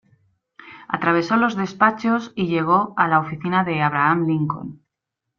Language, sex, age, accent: Spanish, female, 40-49, España: Centro-Sur peninsular (Madrid, Toledo, Castilla-La Mancha)